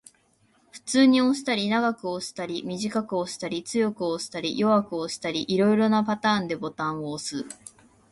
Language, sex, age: Japanese, female, 19-29